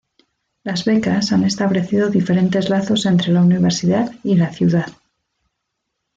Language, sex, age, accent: Spanish, female, 40-49, España: Norte peninsular (Asturias, Castilla y León, Cantabria, País Vasco, Navarra, Aragón, La Rioja, Guadalajara, Cuenca)